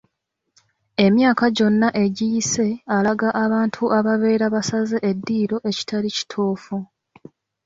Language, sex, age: Ganda, female, 19-29